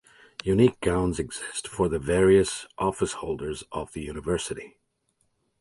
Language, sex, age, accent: English, male, 40-49, United States English